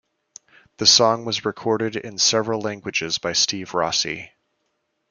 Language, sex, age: English, male, 19-29